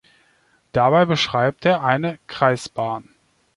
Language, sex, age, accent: German, male, 30-39, Deutschland Deutsch